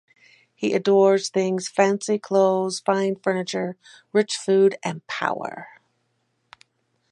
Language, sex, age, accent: English, female, 60-69, United States English